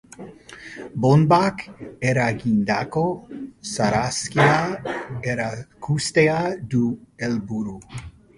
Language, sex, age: Basque, female, 60-69